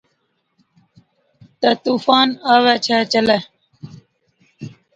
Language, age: Od, 40-49